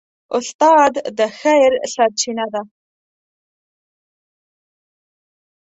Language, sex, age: Pashto, female, 19-29